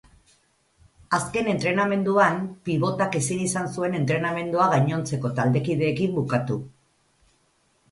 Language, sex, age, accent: Basque, female, 50-59, Erdialdekoa edo Nafarra (Gipuzkoa, Nafarroa)